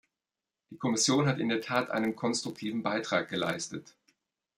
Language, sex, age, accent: German, male, 40-49, Deutschland Deutsch